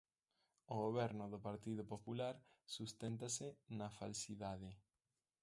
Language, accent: Galician, Normativo (estándar)